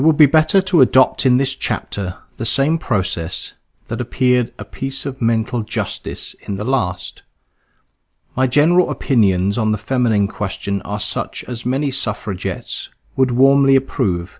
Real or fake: real